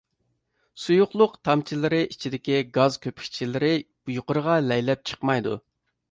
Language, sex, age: Uyghur, male, 30-39